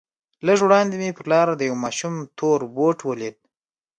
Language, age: Pashto, 19-29